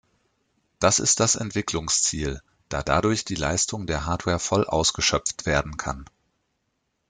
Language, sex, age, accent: German, male, 40-49, Deutschland Deutsch